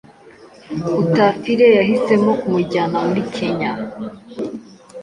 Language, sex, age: Kinyarwanda, female, under 19